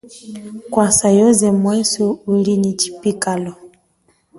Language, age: Chokwe, 40-49